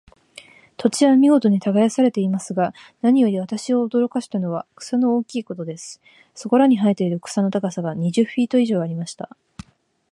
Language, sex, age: Japanese, female, 19-29